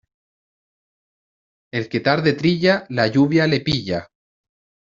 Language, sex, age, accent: Spanish, male, 19-29, Chileno: Chile, Cuyo